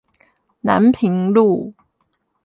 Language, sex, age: Chinese, female, 30-39